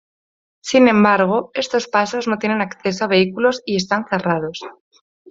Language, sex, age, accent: Spanish, female, 19-29, España: Norte peninsular (Asturias, Castilla y León, Cantabria, País Vasco, Navarra, Aragón, La Rioja, Guadalajara, Cuenca)